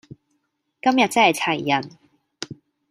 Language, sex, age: Cantonese, female, 19-29